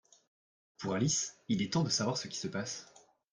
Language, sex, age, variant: French, male, 19-29, Français de métropole